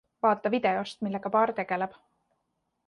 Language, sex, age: Estonian, female, 19-29